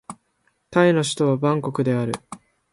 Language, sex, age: Japanese, male, 19-29